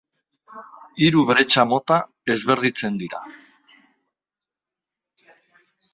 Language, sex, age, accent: Basque, male, 50-59, Mendebalekoa (Araba, Bizkaia, Gipuzkoako mendebaleko herri batzuk)